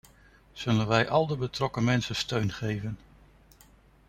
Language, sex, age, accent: Dutch, male, 40-49, Nederlands Nederlands